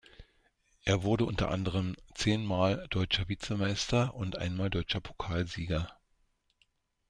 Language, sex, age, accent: German, male, 60-69, Deutschland Deutsch